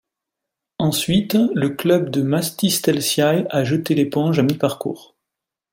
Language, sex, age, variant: French, male, 30-39, Français de métropole